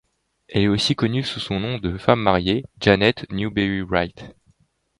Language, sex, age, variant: French, male, under 19, Français de métropole